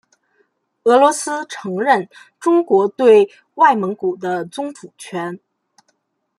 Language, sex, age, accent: Chinese, female, 19-29, 出生地：河北省